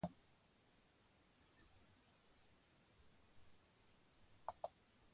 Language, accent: English, England English